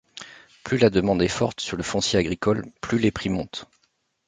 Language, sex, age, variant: French, male, 40-49, Français de métropole